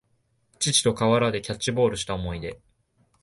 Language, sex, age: Japanese, male, 19-29